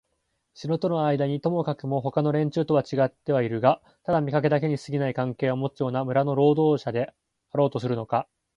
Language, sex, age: Japanese, male, 19-29